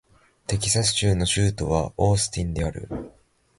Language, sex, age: Japanese, male, 19-29